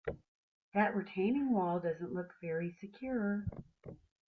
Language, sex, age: English, female, 50-59